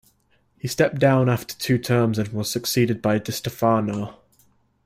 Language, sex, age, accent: English, male, under 19, England English